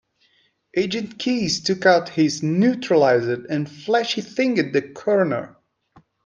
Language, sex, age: English, male, 40-49